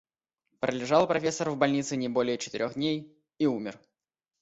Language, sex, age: Russian, male, 19-29